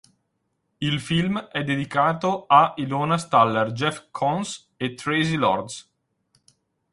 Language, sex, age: Italian, male, 30-39